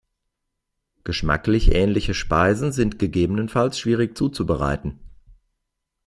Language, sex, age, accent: German, male, 50-59, Deutschland Deutsch